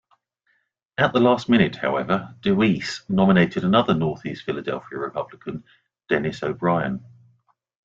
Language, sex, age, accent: English, male, 50-59, England English